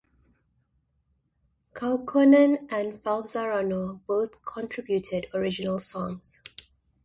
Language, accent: English, United States English